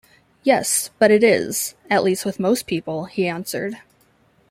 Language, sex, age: English, female, 30-39